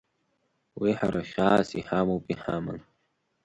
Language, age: Abkhazian, under 19